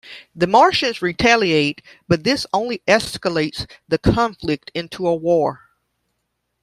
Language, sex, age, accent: English, female, 30-39, United States English